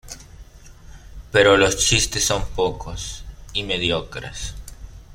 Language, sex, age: Spanish, male, under 19